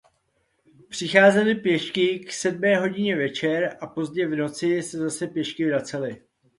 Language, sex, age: Czech, male, 40-49